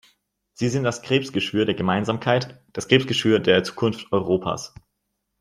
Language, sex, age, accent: German, male, 19-29, Deutschland Deutsch